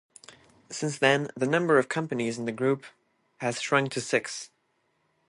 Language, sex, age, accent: English, male, under 19, french accent